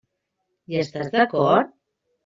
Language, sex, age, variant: Catalan, female, 30-39, Central